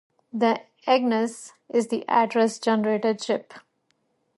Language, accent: English, Canadian English